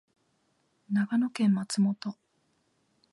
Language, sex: Japanese, female